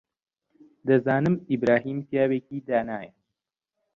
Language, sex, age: Central Kurdish, male, 19-29